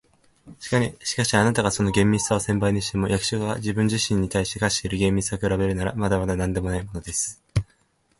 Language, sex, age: Japanese, male, 19-29